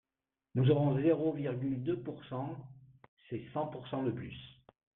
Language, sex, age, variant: French, male, 50-59, Français de métropole